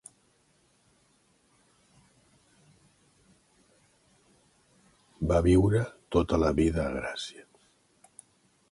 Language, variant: Catalan, Central